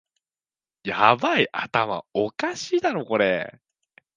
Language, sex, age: Japanese, male, 19-29